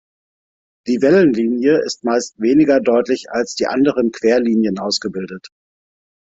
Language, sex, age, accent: German, male, 40-49, Deutschland Deutsch